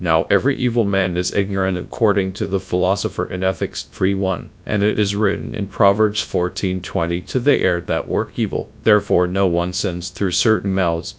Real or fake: fake